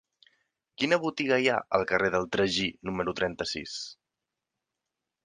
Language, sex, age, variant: Catalan, male, 30-39, Central